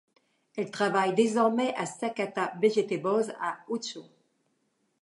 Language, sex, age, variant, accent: French, female, 70-79, Français d'Amérique du Nord, Français du Canada